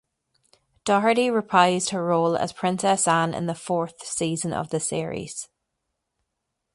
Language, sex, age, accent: English, female, 30-39, Irish English